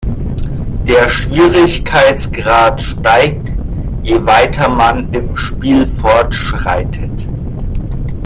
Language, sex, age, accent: German, male, 30-39, Deutschland Deutsch